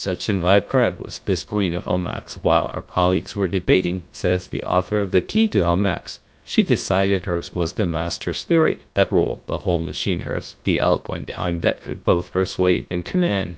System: TTS, GlowTTS